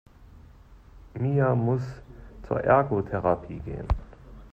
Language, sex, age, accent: German, male, 30-39, Deutschland Deutsch